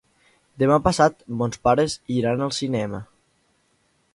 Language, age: Catalan, under 19